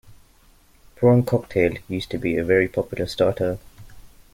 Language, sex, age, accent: English, male, 19-29, England English